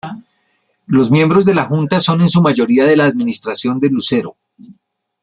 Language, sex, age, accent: Spanish, male, 60-69, Caribe: Cuba, Venezuela, Puerto Rico, República Dominicana, Panamá, Colombia caribeña, México caribeño, Costa del golfo de México